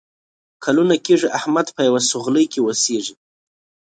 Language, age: Pashto, 30-39